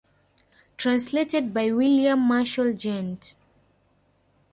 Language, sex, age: English, female, 19-29